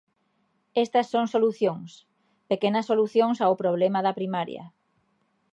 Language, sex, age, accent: Galician, female, 40-49, Atlántico (seseo e gheada)